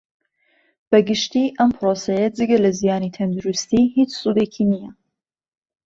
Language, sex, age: Central Kurdish, female, 19-29